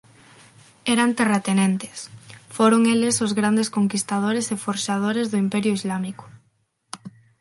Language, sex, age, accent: Galician, female, under 19, Central (gheada); Neofalante